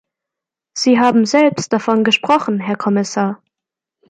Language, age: German, 19-29